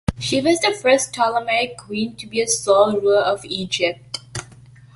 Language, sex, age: English, female, under 19